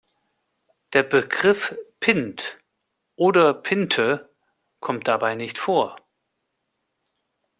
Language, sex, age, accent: German, male, 50-59, Deutschland Deutsch